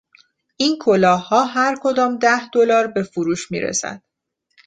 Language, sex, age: Persian, female, 30-39